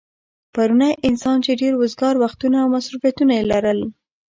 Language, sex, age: Pashto, female, 40-49